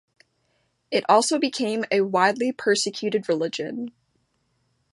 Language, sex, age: English, female, 19-29